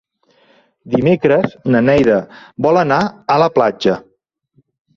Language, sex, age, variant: Catalan, male, 40-49, Central